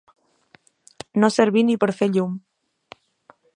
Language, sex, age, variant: Catalan, female, 19-29, Balear